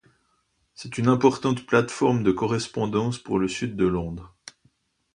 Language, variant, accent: French, Français d'Europe, Français de Suisse